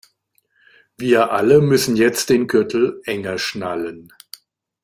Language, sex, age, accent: German, male, 60-69, Deutschland Deutsch